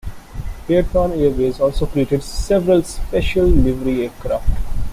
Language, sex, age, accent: English, male, 19-29, India and South Asia (India, Pakistan, Sri Lanka)